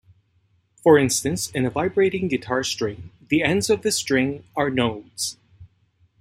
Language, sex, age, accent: English, male, 40-49, Canadian English